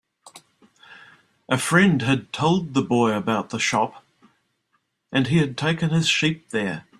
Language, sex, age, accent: English, male, 60-69, New Zealand English